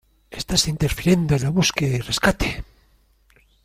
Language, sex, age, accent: Spanish, male, 50-59, España: Norte peninsular (Asturias, Castilla y León, Cantabria, País Vasco, Navarra, Aragón, La Rioja, Guadalajara, Cuenca)